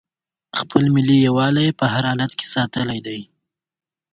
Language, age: Pashto, 19-29